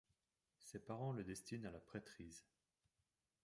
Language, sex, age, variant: French, male, 40-49, Français de métropole